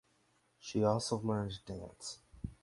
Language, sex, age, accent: English, male, under 19, United States English